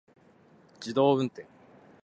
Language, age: Japanese, 30-39